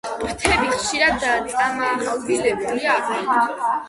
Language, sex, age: Georgian, female, under 19